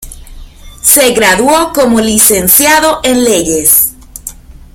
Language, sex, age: Spanish, female, 19-29